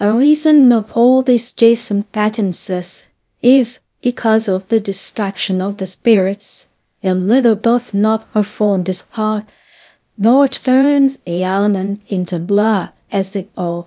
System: TTS, VITS